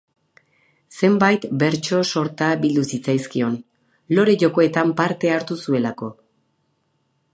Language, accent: Basque, Erdialdekoa edo Nafarra (Gipuzkoa, Nafarroa)